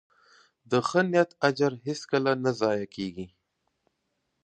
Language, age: Pashto, 19-29